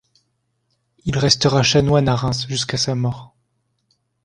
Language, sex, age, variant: French, male, 19-29, Français de métropole